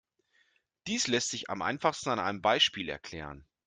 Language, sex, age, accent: German, male, 40-49, Deutschland Deutsch